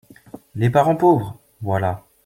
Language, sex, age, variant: French, male, 19-29, Français de métropole